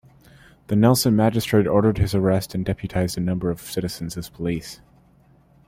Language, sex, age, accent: English, male, 19-29, United States English